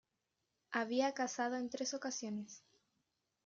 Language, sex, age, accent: Spanish, female, under 19, Chileno: Chile, Cuyo